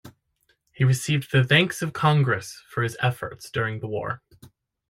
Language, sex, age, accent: English, male, 30-39, United States English